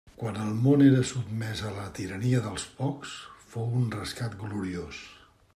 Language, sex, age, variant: Catalan, male, 60-69, Central